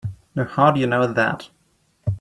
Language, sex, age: English, male, 19-29